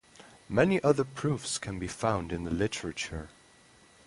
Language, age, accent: English, 19-29, United States English; England English